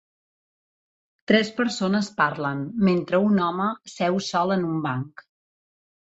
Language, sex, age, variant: Catalan, female, 40-49, Central